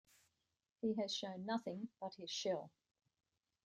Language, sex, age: English, female, 60-69